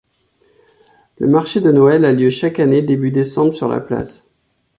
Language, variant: French, Français de métropole